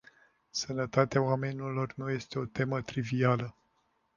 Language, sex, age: Romanian, male, 50-59